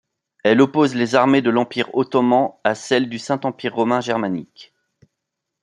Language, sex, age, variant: French, male, 30-39, Français de métropole